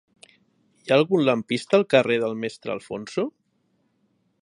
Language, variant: Catalan, Central